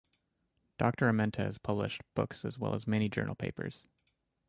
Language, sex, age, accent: English, male, 19-29, United States English